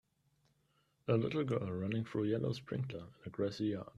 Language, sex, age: English, male, 19-29